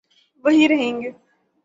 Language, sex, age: Urdu, female, 19-29